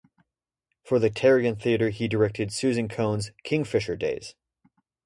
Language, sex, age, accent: English, male, 19-29, United States English